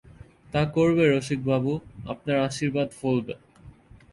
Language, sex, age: Bengali, male, under 19